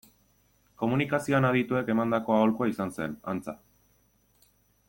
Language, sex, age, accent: Basque, male, 19-29, Erdialdekoa edo Nafarra (Gipuzkoa, Nafarroa)